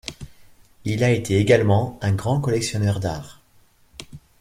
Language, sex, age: French, male, 40-49